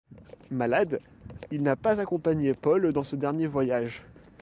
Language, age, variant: French, 19-29, Français de métropole